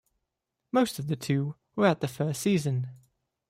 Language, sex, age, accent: English, male, 19-29, England English